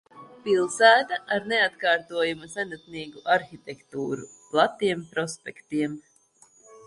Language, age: Latvian, 60-69